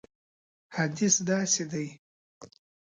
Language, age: Pashto, 30-39